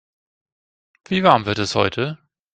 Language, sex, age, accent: German, male, 30-39, Deutschland Deutsch